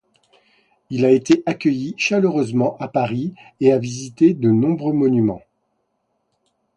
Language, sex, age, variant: French, male, 50-59, Français de métropole